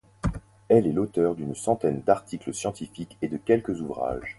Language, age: French, 30-39